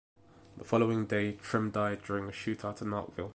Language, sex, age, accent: English, male, 19-29, England English